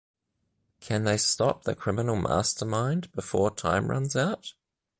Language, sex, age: English, male, 30-39